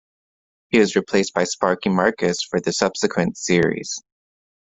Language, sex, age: English, male, 19-29